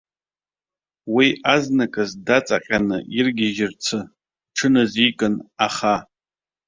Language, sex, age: Abkhazian, male, 30-39